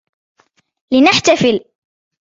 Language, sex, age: Arabic, female, 19-29